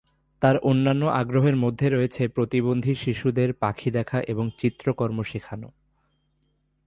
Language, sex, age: Bengali, male, 19-29